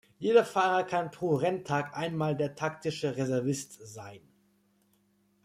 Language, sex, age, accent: German, male, 19-29, Deutschland Deutsch